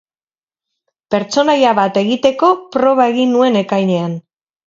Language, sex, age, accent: Basque, female, 40-49, Mendebalekoa (Araba, Bizkaia, Gipuzkoako mendebaleko herri batzuk)